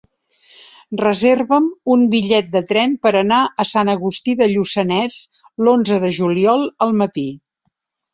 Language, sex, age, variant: Catalan, female, 60-69, Central